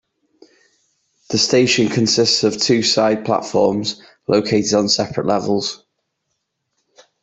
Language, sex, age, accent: English, male, 19-29, Welsh English